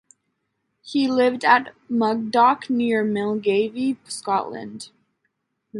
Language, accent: English, United States English